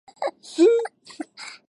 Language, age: Japanese, 30-39